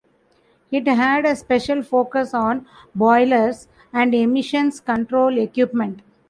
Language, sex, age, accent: English, female, 40-49, India and South Asia (India, Pakistan, Sri Lanka)